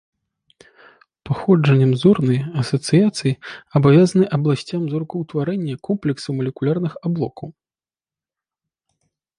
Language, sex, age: Belarusian, male, 30-39